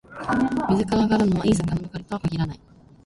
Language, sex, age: Japanese, female, 19-29